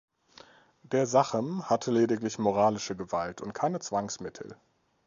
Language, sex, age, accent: German, male, 30-39, Deutschland Deutsch